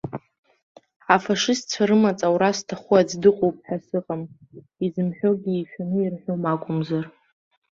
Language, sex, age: Abkhazian, female, under 19